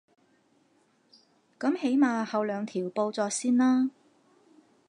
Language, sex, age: Cantonese, female, 40-49